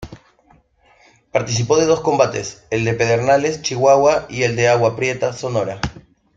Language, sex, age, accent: Spanish, male, 30-39, Andino-Pacífico: Colombia, Perú, Ecuador, oeste de Bolivia y Venezuela andina